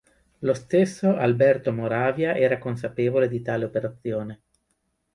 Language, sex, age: Italian, male, 40-49